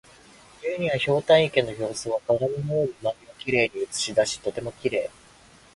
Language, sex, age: Japanese, male, 19-29